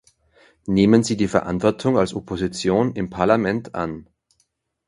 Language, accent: German, Österreichisches Deutsch